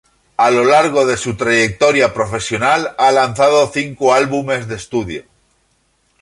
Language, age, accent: Spanish, 40-49, España: Centro-Sur peninsular (Madrid, Toledo, Castilla-La Mancha)